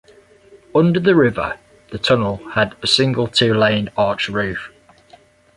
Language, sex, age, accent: English, male, 40-49, England English